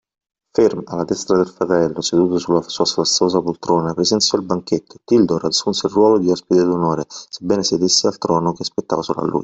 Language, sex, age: Italian, male, 40-49